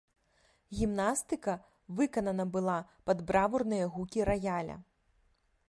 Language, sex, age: Belarusian, female, 19-29